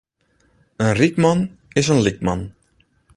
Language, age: Western Frisian, 40-49